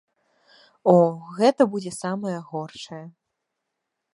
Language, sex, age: Belarusian, female, 19-29